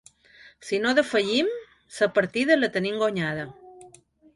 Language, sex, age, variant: Catalan, female, 40-49, Balear